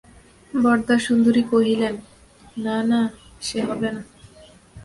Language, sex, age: Bengali, female, 19-29